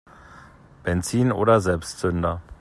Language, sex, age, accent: German, male, 40-49, Deutschland Deutsch